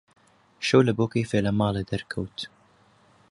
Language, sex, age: Central Kurdish, male, under 19